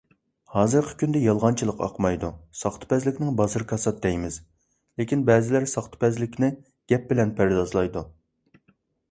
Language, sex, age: Uyghur, male, 19-29